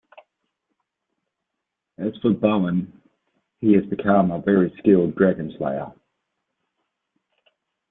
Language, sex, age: English, male, 40-49